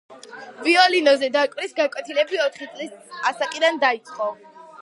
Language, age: Georgian, under 19